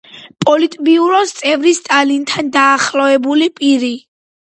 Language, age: Georgian, 19-29